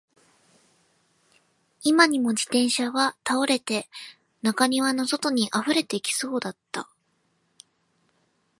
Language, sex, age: Japanese, female, 19-29